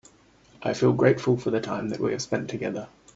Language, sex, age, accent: English, male, 19-29, Australian English